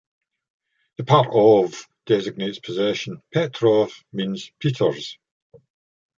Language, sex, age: English, male, 60-69